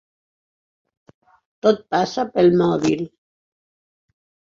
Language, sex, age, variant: Catalan, female, 70-79, Central